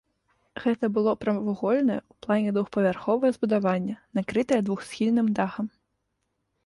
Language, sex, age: Belarusian, female, 19-29